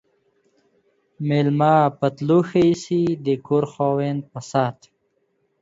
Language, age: Pashto, 30-39